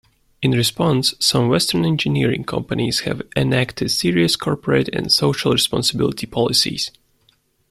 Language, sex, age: English, male, 19-29